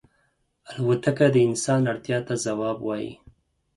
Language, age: Pashto, 30-39